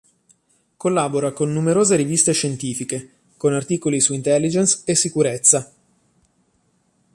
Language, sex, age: Italian, male, 30-39